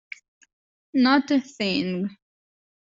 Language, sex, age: English, female, 19-29